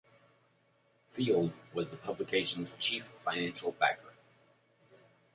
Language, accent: English, United States English